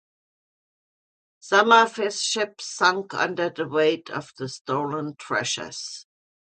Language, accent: English, German